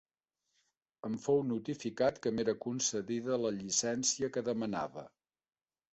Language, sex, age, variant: Catalan, male, 50-59, Central